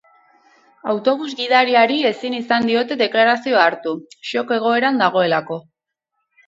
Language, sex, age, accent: Basque, female, 19-29, Mendebalekoa (Araba, Bizkaia, Gipuzkoako mendebaleko herri batzuk)